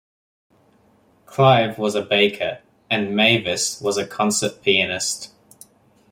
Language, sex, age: English, male, 19-29